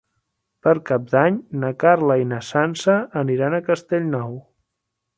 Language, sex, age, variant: Catalan, male, 40-49, Central